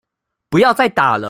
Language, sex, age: Chinese, male, 19-29